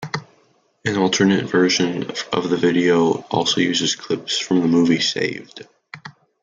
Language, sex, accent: English, male, United States English